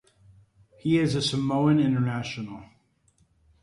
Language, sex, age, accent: English, male, 40-49, United States English